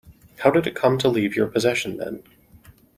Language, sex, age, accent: English, male, 30-39, United States English